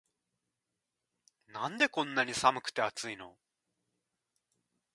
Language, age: Japanese, 30-39